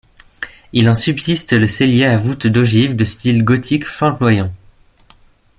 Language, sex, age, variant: French, male, 19-29, Français de métropole